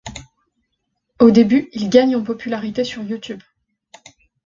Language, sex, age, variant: French, female, 40-49, Français de métropole